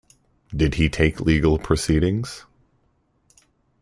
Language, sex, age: English, male, 30-39